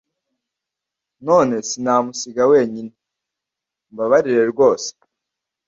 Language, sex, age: Kinyarwanda, male, under 19